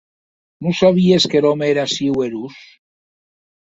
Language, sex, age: Occitan, male, 60-69